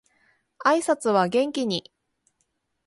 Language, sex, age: Japanese, female, 30-39